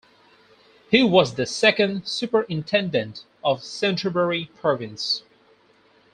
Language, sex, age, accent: English, male, 19-29, England English